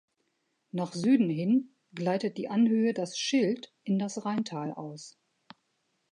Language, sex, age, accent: German, female, 50-59, Deutschland Deutsch